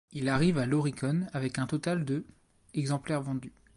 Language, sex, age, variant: French, male, 19-29, Français de métropole